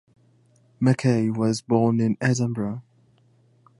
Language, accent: English, United States English